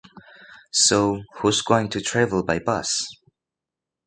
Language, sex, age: English, male, 19-29